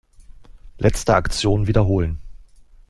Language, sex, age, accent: German, male, 30-39, Deutschland Deutsch